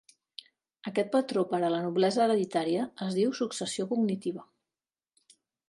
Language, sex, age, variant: Catalan, female, 40-49, Central